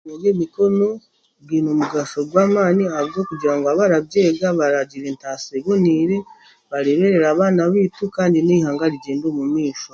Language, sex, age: Chiga, female, 40-49